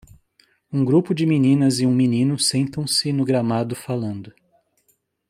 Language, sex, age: Portuguese, male, 40-49